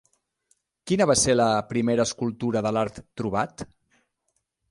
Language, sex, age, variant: Catalan, male, 40-49, Central